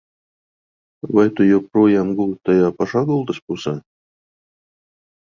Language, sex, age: Latvian, male, 40-49